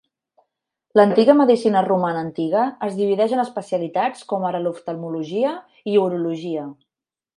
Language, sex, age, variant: Catalan, female, 30-39, Central